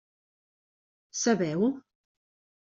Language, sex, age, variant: Catalan, female, 50-59, Central